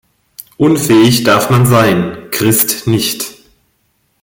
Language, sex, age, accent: German, female, 50-59, Deutschland Deutsch